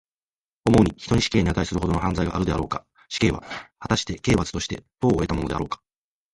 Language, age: Japanese, 40-49